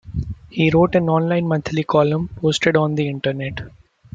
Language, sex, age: English, male, 19-29